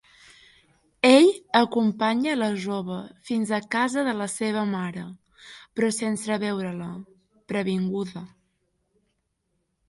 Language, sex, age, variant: Catalan, female, 50-59, Septentrional